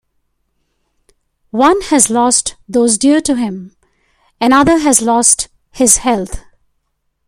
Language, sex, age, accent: English, female, 50-59, India and South Asia (India, Pakistan, Sri Lanka)